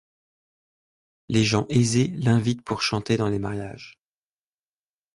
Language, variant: French, Français de métropole